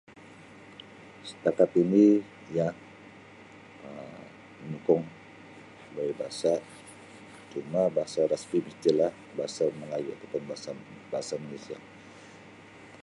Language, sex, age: Sabah Malay, male, 40-49